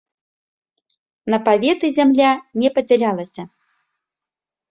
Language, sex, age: Belarusian, female, 30-39